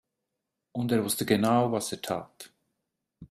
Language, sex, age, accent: German, male, 40-49, Schweizerdeutsch